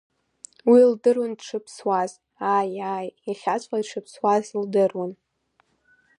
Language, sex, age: Abkhazian, female, under 19